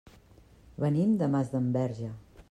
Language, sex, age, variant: Catalan, female, 50-59, Central